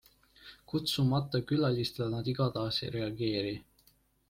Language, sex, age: Estonian, male, 19-29